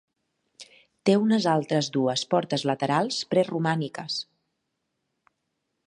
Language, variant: Catalan, Central